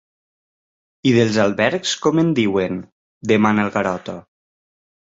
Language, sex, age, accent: Catalan, male, 19-29, valencià; valencià meridional